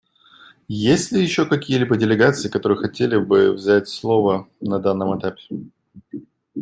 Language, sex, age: Russian, male, 19-29